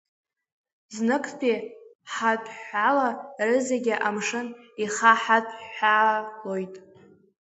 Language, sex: Abkhazian, female